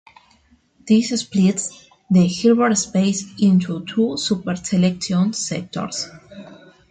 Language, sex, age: English, female, 19-29